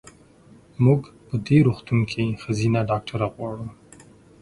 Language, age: Pashto, 30-39